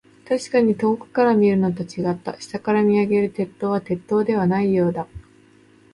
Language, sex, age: Japanese, female, 30-39